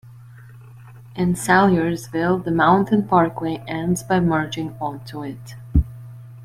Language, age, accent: English, 19-29, United States English